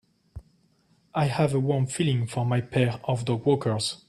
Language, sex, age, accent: English, male, 30-39, England English